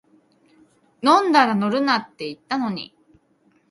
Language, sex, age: Japanese, female, 30-39